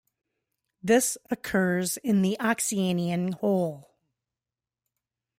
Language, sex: English, female